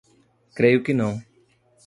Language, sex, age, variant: Portuguese, male, 40-49, Portuguese (Brasil)